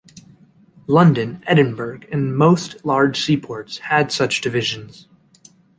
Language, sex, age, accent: English, male, 19-29, United States English